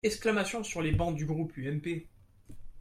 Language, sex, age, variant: French, male, 19-29, Français de métropole